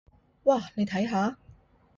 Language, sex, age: Cantonese, female, 30-39